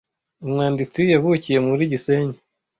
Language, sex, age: Kinyarwanda, male, 19-29